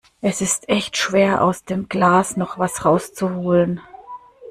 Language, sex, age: German, female, 40-49